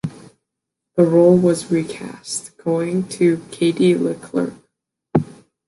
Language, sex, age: English, female, under 19